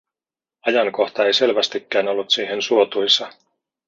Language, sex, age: Finnish, male, 40-49